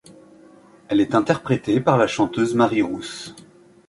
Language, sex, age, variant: French, male, 40-49, Français de métropole